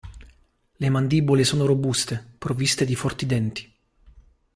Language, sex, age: Italian, male, 30-39